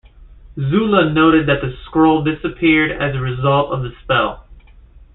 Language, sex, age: English, male, 19-29